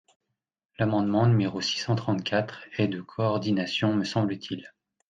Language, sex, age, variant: French, male, 40-49, Français de métropole